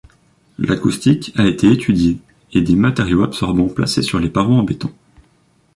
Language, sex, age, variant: French, male, under 19, Français de métropole